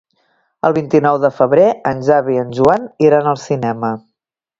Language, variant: Catalan, Septentrional